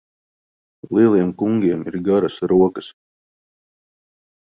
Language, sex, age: Latvian, male, 40-49